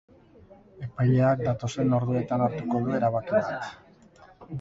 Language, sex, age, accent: Basque, male, 50-59, Erdialdekoa edo Nafarra (Gipuzkoa, Nafarroa)